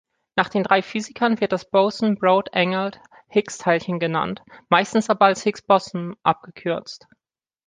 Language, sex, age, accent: German, female, 19-29, Deutschland Deutsch